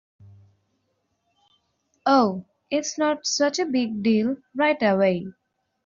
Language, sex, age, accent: English, female, under 19, India and South Asia (India, Pakistan, Sri Lanka)